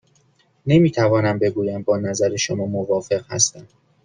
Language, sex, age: Persian, male, 19-29